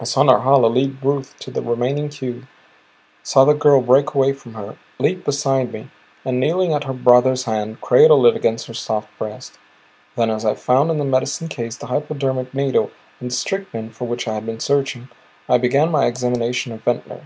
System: none